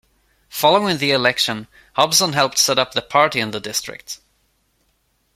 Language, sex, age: English, male, 19-29